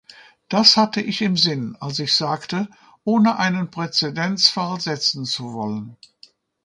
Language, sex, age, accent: German, female, 70-79, Deutschland Deutsch